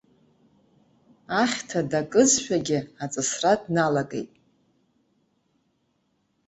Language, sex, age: Abkhazian, female, 50-59